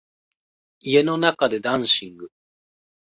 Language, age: Japanese, 30-39